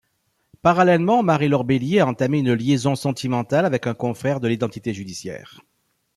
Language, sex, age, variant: French, male, 40-49, Français de métropole